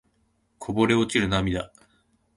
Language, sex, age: Japanese, male, 19-29